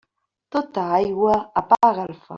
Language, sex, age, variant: Catalan, female, 50-59, Central